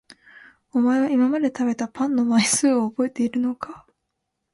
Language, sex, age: Japanese, female, 19-29